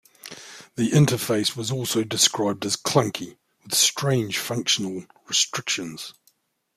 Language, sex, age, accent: English, male, 50-59, New Zealand English